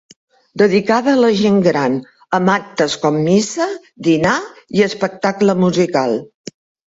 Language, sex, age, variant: Catalan, female, 70-79, Central